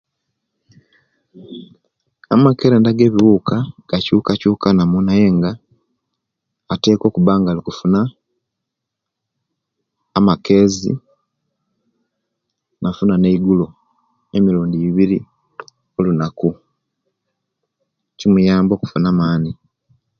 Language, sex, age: Kenyi, male, 40-49